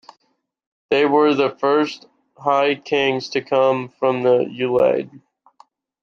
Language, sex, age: English, male, 19-29